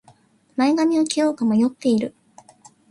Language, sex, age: Japanese, female, 19-29